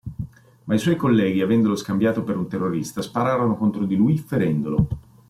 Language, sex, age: Italian, male, 40-49